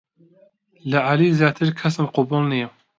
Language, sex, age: Central Kurdish, male, 19-29